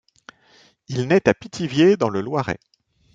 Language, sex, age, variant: French, male, 50-59, Français de métropole